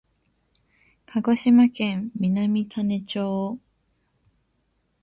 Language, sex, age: Japanese, female, 19-29